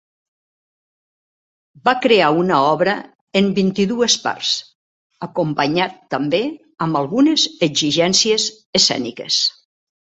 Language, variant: Catalan, Central